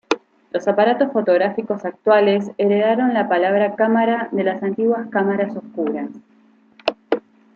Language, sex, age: Spanish, female, 19-29